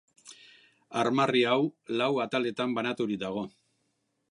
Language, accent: Basque, Mendebalekoa (Araba, Bizkaia, Gipuzkoako mendebaleko herri batzuk)